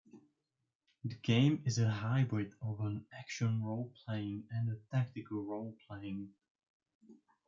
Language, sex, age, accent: English, male, 19-29, England English